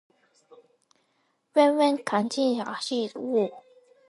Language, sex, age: Chinese, female, 19-29